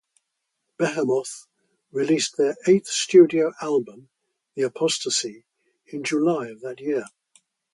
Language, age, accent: English, 80-89, England English